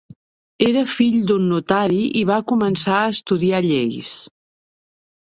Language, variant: Catalan, Central